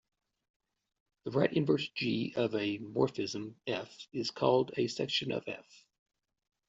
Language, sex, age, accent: English, male, 40-49, United States English